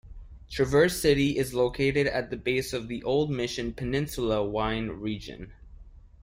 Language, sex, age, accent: English, male, 19-29, United States English